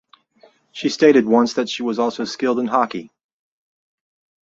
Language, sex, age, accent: English, male, 40-49, United States English